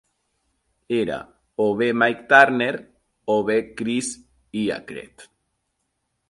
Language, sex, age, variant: Catalan, male, 30-39, Central